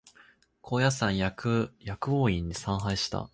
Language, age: Japanese, 19-29